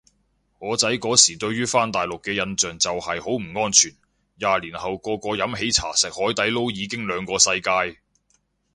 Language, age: Cantonese, 40-49